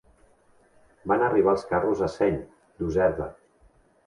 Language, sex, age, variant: Catalan, male, 40-49, Central